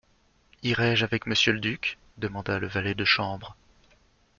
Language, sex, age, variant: French, male, 40-49, Français de métropole